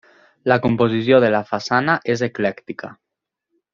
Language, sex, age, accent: Catalan, male, 19-29, valencià